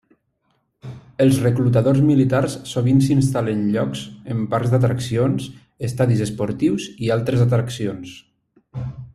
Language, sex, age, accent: Catalan, male, 30-39, valencià